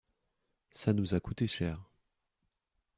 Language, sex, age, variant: French, male, 19-29, Français de métropole